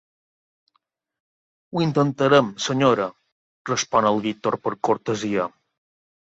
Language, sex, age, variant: Catalan, male, 30-39, Balear